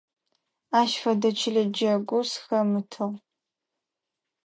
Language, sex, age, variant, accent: Adyghe, female, under 19, Адыгабзэ (Кирил, пстэумэ зэдыряе), Бжъэдыгъу (Bjeduğ)